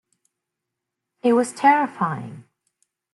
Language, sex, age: English, female, 40-49